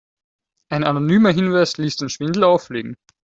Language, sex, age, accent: German, male, 19-29, Österreichisches Deutsch